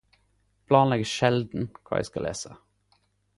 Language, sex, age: Norwegian Nynorsk, male, 19-29